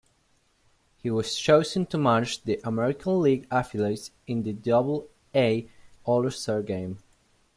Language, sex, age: English, male, 19-29